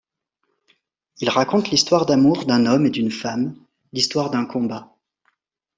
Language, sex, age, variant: French, male, 30-39, Français de métropole